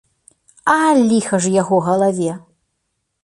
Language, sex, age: Belarusian, female, 40-49